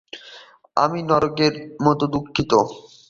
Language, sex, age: Bengali, male, 19-29